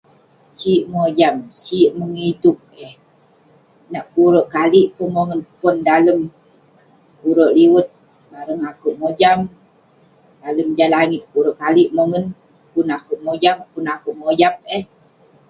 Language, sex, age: Western Penan, female, 30-39